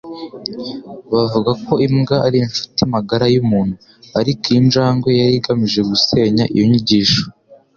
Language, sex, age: Kinyarwanda, male, under 19